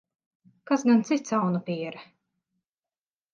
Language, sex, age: Latvian, female, 30-39